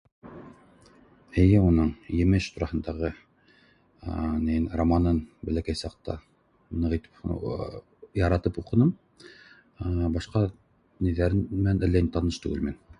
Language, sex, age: Bashkir, male, 40-49